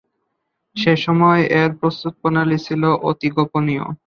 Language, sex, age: Bengali, male, under 19